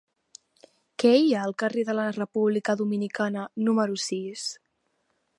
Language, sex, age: Catalan, female, under 19